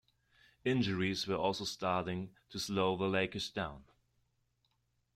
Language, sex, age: English, male, 30-39